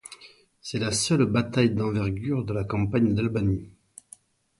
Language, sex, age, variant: French, male, 50-59, Français de métropole